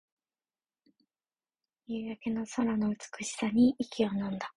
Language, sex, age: Japanese, female, 19-29